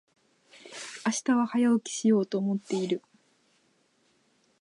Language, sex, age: Japanese, female, 19-29